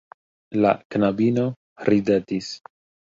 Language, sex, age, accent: Esperanto, male, 30-39, Internacia